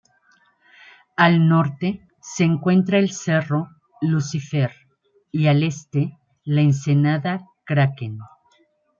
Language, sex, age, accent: Spanish, female, 50-59, México